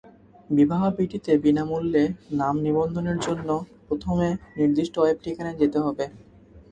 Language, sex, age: Bengali, male, 19-29